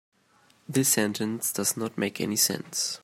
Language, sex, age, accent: English, male, 19-29, England English